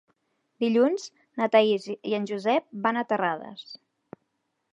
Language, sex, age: Catalan, female, 19-29